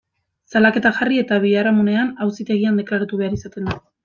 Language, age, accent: Basque, 19-29, Mendebalekoa (Araba, Bizkaia, Gipuzkoako mendebaleko herri batzuk)